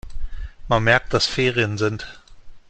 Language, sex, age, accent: German, male, 40-49, Deutschland Deutsch